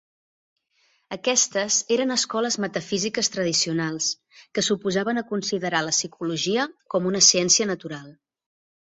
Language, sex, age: Catalan, female, 40-49